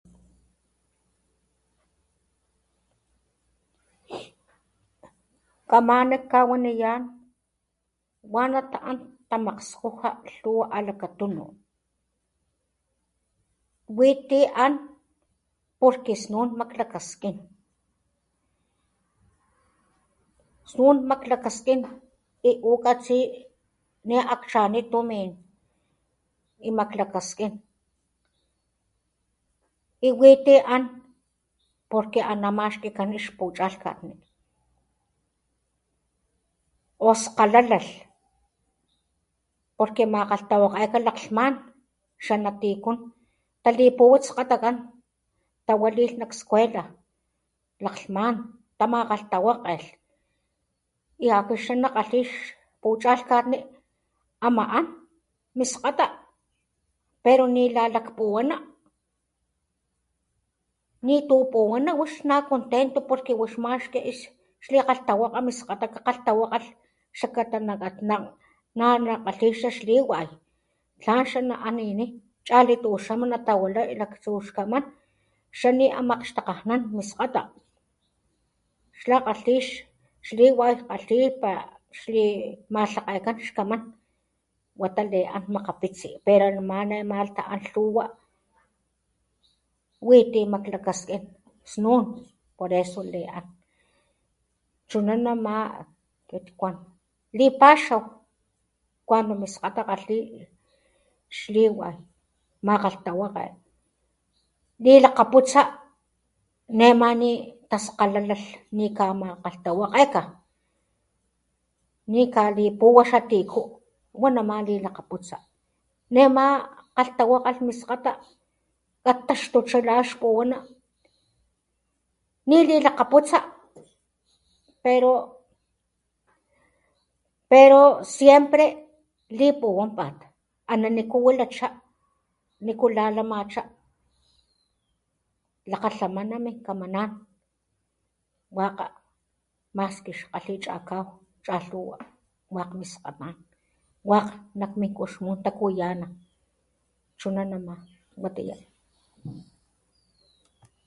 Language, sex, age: Papantla Totonac, female, 40-49